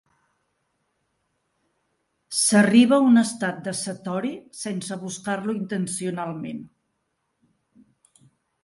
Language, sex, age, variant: Catalan, female, 60-69, Central